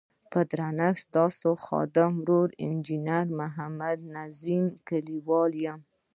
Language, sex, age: Pashto, female, 19-29